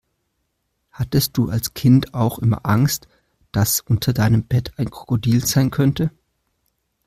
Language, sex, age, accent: German, male, 19-29, Deutschland Deutsch